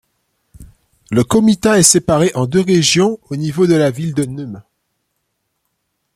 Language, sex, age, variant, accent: French, male, 30-39, Français des départements et régions d'outre-mer, Français de Guadeloupe